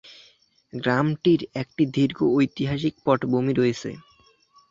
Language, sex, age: Bengali, male, under 19